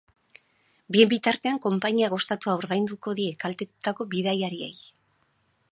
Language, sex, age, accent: Basque, female, 50-59, Erdialdekoa edo Nafarra (Gipuzkoa, Nafarroa)